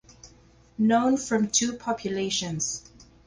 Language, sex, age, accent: English, female, 40-49, United States English